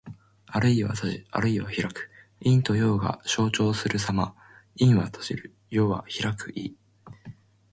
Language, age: Japanese, 19-29